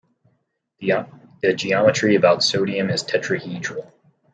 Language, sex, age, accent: English, male, 30-39, United States English